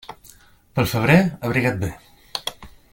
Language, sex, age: Catalan, male, 40-49